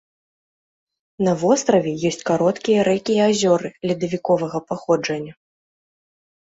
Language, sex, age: Belarusian, female, 19-29